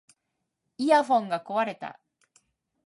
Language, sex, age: Japanese, female, 40-49